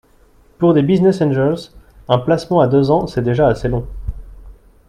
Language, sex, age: French, male, 30-39